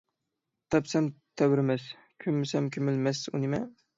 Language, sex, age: Uyghur, male, 19-29